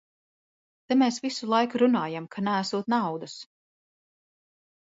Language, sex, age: Latvian, female, 40-49